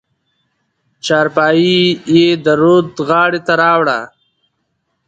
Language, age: Pashto, under 19